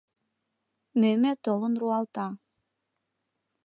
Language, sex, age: Mari, female, 19-29